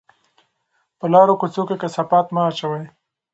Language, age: Pashto, 30-39